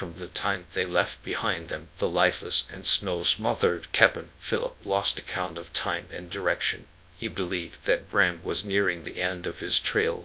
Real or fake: fake